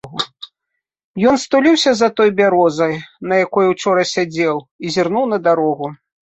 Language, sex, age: Belarusian, female, 40-49